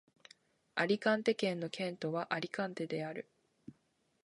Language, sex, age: Japanese, female, under 19